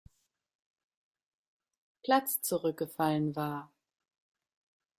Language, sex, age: German, female, 30-39